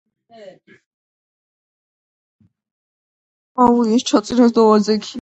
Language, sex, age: Georgian, female, 19-29